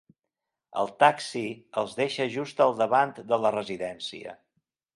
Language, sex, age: Catalan, male, 50-59